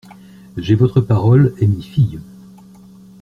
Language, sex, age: French, male, 60-69